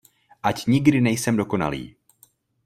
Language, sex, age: Czech, male, 19-29